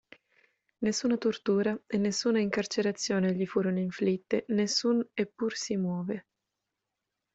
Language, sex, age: Italian, female, 19-29